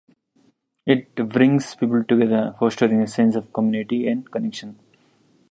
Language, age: English, 30-39